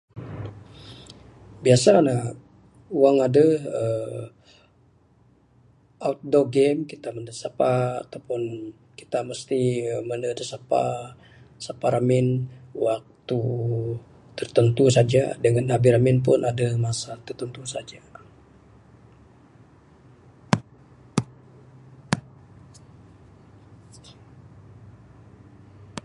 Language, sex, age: Bukar-Sadung Bidayuh, male, 60-69